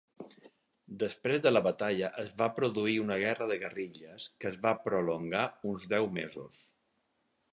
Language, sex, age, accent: Catalan, male, 50-59, mallorquí